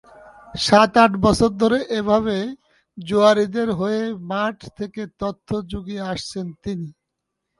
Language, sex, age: Bengali, male, 19-29